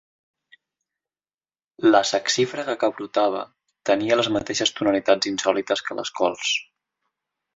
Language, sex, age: Catalan, male, 30-39